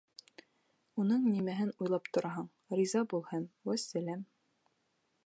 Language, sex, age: Bashkir, female, 19-29